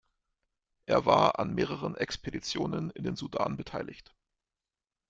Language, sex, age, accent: German, male, 30-39, Deutschland Deutsch